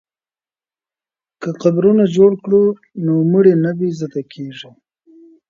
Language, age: Pashto, 30-39